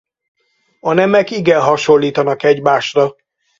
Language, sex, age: Hungarian, male, 60-69